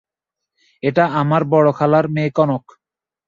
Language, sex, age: Bengali, male, 19-29